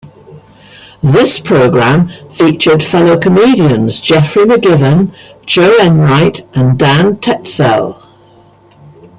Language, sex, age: English, female, 70-79